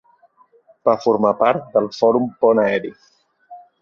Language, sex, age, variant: Catalan, male, 30-39, Central